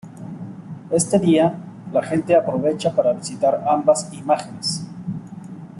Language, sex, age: Spanish, male, 40-49